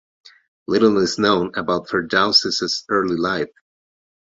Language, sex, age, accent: English, male, 30-39, United States English